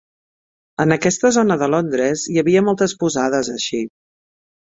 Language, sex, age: Catalan, female, 50-59